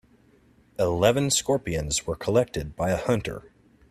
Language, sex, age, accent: English, male, 30-39, United States English